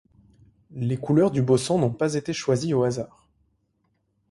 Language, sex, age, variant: French, male, 19-29, Français de métropole